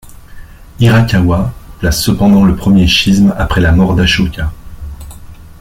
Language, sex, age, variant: French, male, 40-49, Français de métropole